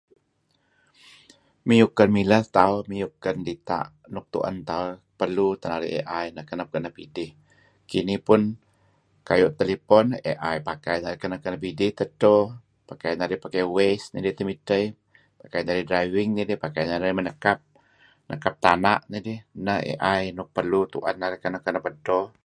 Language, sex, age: Kelabit, male, 50-59